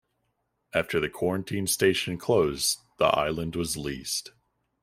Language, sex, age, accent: English, male, 19-29, United States English